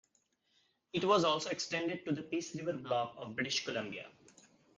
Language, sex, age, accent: English, male, 19-29, India and South Asia (India, Pakistan, Sri Lanka)